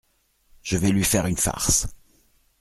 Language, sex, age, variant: French, male, 40-49, Français de métropole